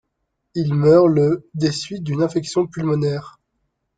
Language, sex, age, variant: French, male, 19-29, Français de métropole